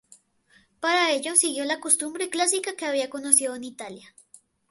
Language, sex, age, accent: Spanish, male, under 19, Andino-Pacífico: Colombia, Perú, Ecuador, oeste de Bolivia y Venezuela andina